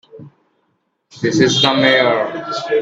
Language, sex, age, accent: English, male, 19-29, India and South Asia (India, Pakistan, Sri Lanka)